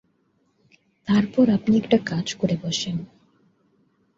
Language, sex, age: Bengali, female, under 19